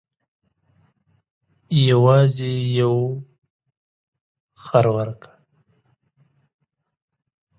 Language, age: Pashto, 30-39